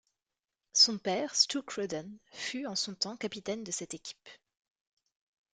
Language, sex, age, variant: French, female, 19-29, Français de métropole